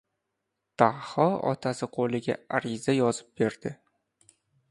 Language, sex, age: Uzbek, male, under 19